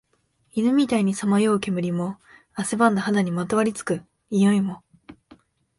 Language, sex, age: Japanese, female, 19-29